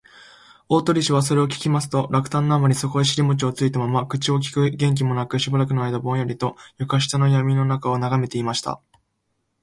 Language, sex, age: Japanese, male, 19-29